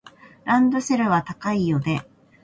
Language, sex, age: Japanese, female, 40-49